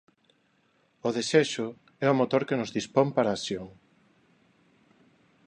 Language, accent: Galician, Neofalante